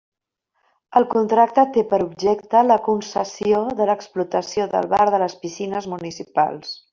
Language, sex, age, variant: Catalan, female, 50-59, Central